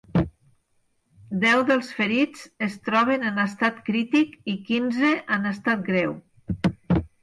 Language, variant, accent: Catalan, Nord-Occidental, nord-occidental